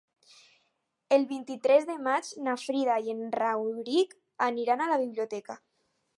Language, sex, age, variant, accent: Catalan, female, under 19, Alacantí, valencià